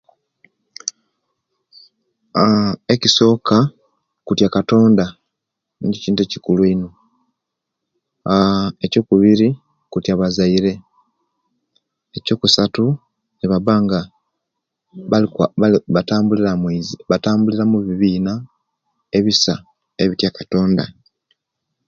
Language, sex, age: Kenyi, male, 40-49